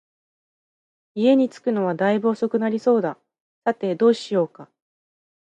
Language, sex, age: Japanese, female, 30-39